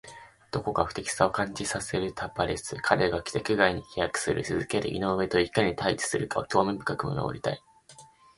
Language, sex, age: Japanese, male, 19-29